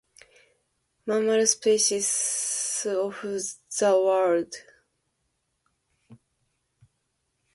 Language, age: Spanish, 19-29